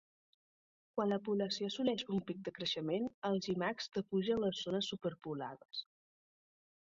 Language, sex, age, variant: Catalan, female, under 19, Central